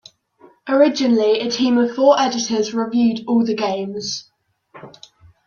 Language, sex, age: English, female, 40-49